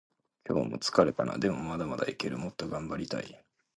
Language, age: Japanese, 19-29